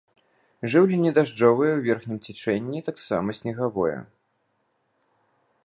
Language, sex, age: Belarusian, male, under 19